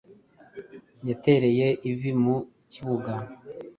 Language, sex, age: Kinyarwanda, male, 40-49